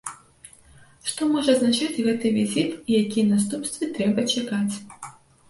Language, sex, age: Belarusian, female, 19-29